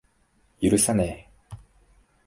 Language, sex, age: Japanese, male, 19-29